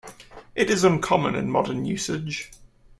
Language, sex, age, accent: English, male, 19-29, England English